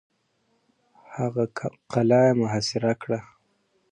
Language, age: Pashto, 19-29